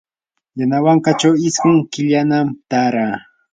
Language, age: Yanahuanca Pasco Quechua, 19-29